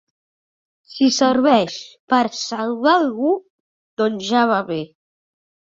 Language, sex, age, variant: Catalan, female, 40-49, Central